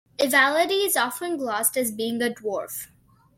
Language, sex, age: English, female, under 19